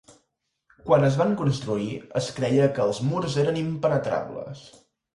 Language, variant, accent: Catalan, Central, Empordanès